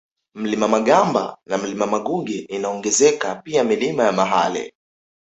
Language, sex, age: Swahili, male, 19-29